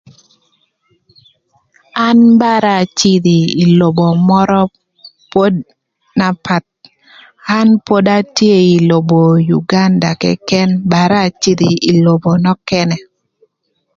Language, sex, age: Thur, female, 30-39